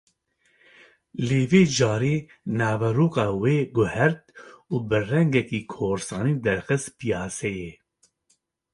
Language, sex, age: Kurdish, male, 30-39